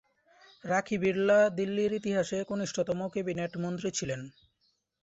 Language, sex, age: Bengali, male, 19-29